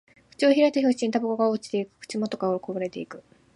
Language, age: Japanese, 19-29